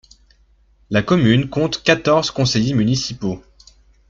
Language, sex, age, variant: French, male, 19-29, Français de métropole